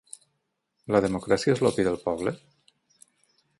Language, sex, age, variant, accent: Catalan, male, 40-49, Tortosí, nord-occidental